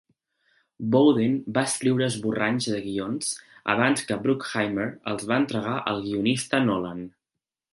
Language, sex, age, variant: Catalan, male, 19-29, Central